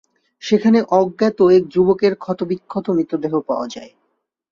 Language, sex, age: Bengali, male, 19-29